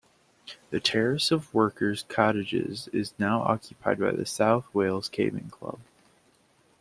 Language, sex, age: English, male, 19-29